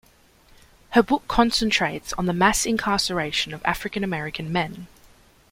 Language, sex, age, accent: English, female, 19-29, Australian English